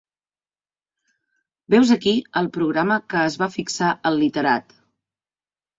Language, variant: Catalan, Central